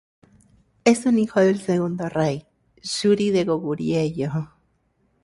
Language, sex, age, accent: Spanish, female, 19-29, Caribe: Cuba, Venezuela, Puerto Rico, República Dominicana, Panamá, Colombia caribeña, México caribeño, Costa del golfo de México